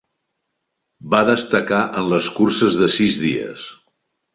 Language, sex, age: Catalan, male, 60-69